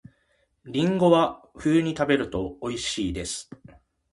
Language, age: Japanese, 50-59